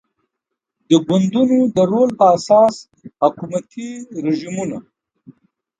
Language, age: Pashto, 50-59